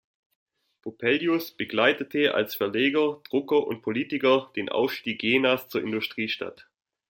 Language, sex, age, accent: German, male, 19-29, Deutschland Deutsch